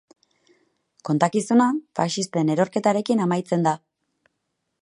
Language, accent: Basque, Erdialdekoa edo Nafarra (Gipuzkoa, Nafarroa)